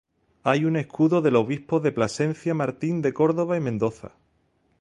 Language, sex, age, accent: Spanish, male, 40-49, España: Sur peninsular (Andalucia, Extremadura, Murcia)